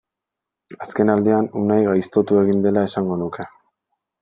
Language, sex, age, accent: Basque, male, 19-29, Erdialdekoa edo Nafarra (Gipuzkoa, Nafarroa)